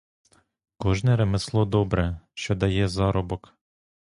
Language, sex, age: Ukrainian, male, 19-29